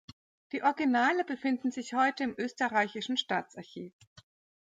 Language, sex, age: German, female, 30-39